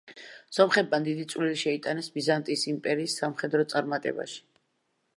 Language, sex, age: Georgian, female, 40-49